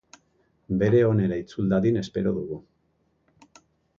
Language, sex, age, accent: Basque, male, 50-59, Erdialdekoa edo Nafarra (Gipuzkoa, Nafarroa)